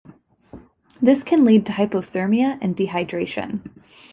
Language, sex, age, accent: English, female, 19-29, Canadian English